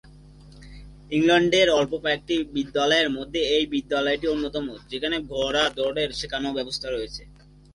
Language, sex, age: Bengali, male, under 19